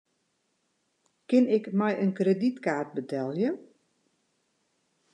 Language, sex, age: Western Frisian, female, 50-59